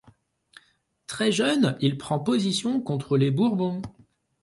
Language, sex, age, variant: French, male, 30-39, Français de métropole